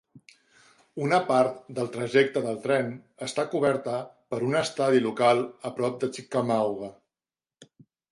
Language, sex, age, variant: Catalan, male, 50-59, Central